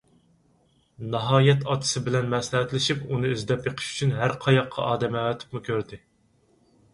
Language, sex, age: Uyghur, male, 30-39